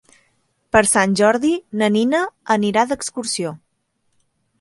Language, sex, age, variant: Catalan, female, 19-29, Central